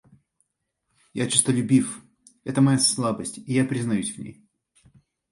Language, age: Russian, 19-29